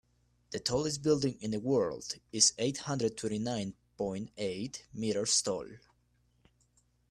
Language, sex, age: English, male, 19-29